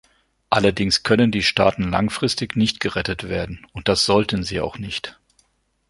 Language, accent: German, Deutschland Deutsch